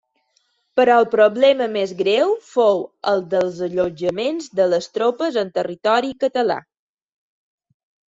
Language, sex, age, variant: Catalan, female, 30-39, Balear